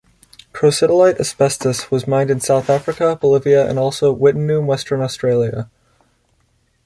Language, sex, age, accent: English, male, 19-29, United States English